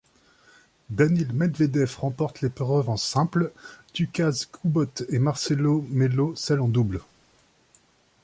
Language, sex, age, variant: French, male, 30-39, Français de métropole